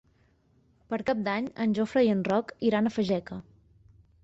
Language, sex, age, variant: Catalan, female, 19-29, Central